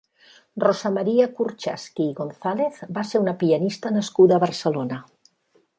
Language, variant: Catalan, Septentrional